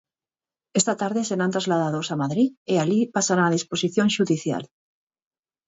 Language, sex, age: Galician, female, 40-49